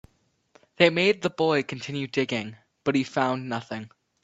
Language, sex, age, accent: English, male, under 19, Canadian English